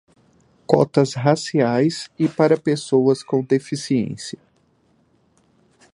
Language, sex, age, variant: Portuguese, male, 30-39, Portuguese (Brasil)